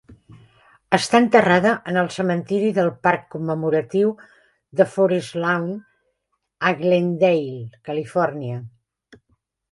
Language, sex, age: Catalan, female, 60-69